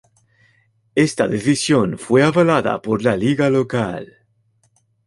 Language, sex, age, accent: Spanish, male, 30-39, España: Centro-Sur peninsular (Madrid, Toledo, Castilla-La Mancha)